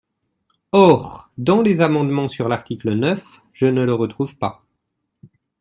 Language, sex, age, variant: French, male, 19-29, Français de métropole